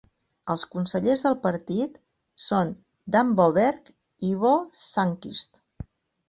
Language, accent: Catalan, Empordanès